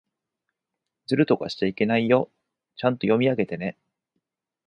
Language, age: Japanese, 40-49